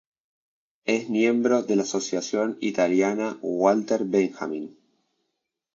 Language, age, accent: Spanish, 19-29, Rioplatense: Argentina, Uruguay, este de Bolivia, Paraguay